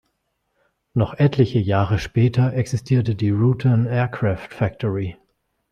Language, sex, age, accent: German, male, 40-49, Deutschland Deutsch